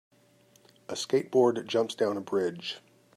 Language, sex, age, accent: English, male, 50-59, United States English